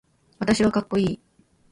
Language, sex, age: Japanese, female, 19-29